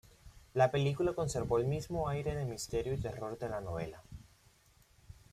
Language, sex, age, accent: Spanish, male, 19-29, Caribe: Cuba, Venezuela, Puerto Rico, República Dominicana, Panamá, Colombia caribeña, México caribeño, Costa del golfo de México